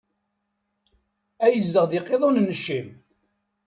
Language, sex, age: Kabyle, male, 60-69